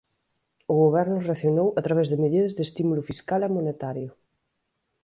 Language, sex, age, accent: Galician, female, 19-29, Central (gheada)